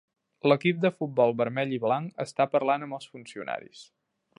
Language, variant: Catalan, Central